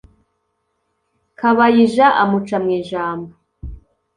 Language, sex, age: Kinyarwanda, female, 19-29